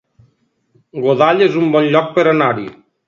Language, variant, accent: Catalan, Nord-Occidental, nord-occidental